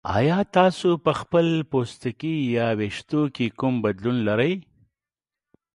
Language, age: Pashto, 40-49